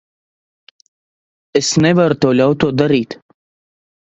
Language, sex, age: Latvian, male, 19-29